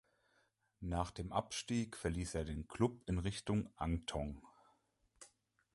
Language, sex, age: German, male, 30-39